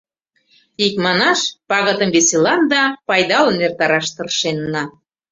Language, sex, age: Mari, female, 40-49